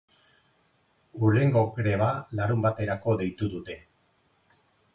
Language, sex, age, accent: Basque, male, 60-69, Erdialdekoa edo Nafarra (Gipuzkoa, Nafarroa)